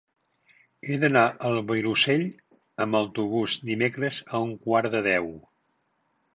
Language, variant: Catalan, Central